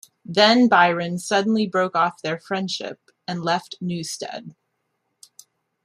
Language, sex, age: English, female, 40-49